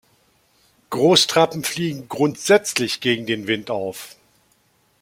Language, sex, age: German, male, 60-69